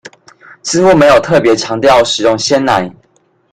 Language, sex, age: Chinese, male, 19-29